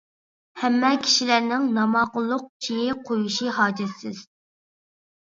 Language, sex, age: Uyghur, female, under 19